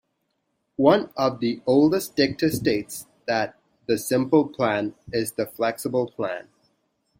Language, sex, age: English, male, 19-29